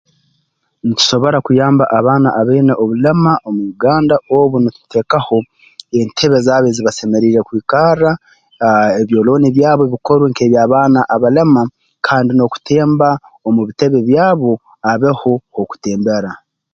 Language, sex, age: Tooro, male, 40-49